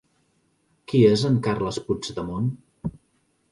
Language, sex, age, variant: Catalan, male, 30-39, Central